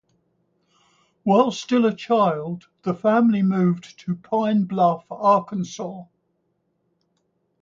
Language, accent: English, England English